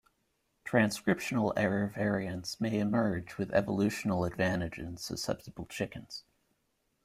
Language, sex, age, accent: English, male, 19-29, United States English